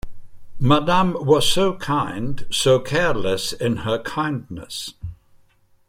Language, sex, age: English, male, 70-79